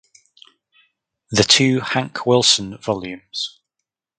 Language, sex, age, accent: English, male, 30-39, England English